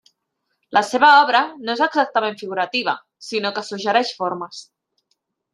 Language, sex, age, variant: Catalan, female, 30-39, Central